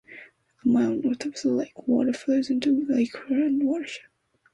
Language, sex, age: English, female, under 19